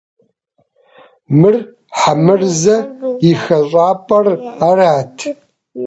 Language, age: Kabardian, 40-49